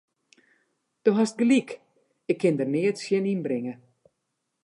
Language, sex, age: Western Frisian, female, 60-69